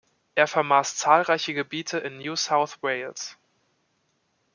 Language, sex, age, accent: German, male, 19-29, Deutschland Deutsch